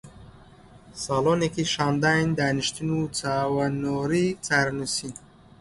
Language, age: Central Kurdish, 19-29